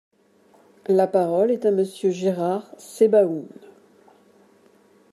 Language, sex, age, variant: French, female, 40-49, Français de métropole